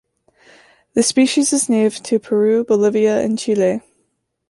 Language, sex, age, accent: English, female, under 19, United States English